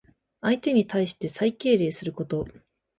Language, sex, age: Japanese, female, 19-29